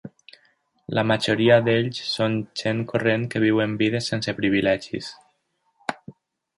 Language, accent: Catalan, valencià